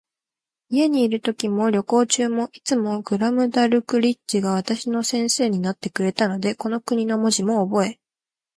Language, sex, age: Japanese, female, 19-29